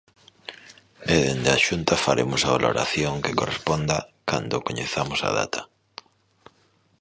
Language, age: Galician, 30-39